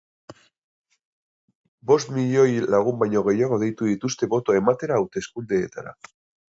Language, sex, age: Basque, male, 40-49